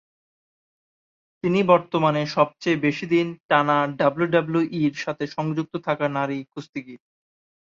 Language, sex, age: Bengali, male, 19-29